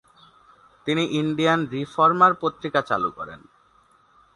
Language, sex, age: Bengali, male, 19-29